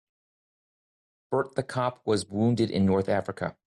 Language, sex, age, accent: English, male, 40-49, United States English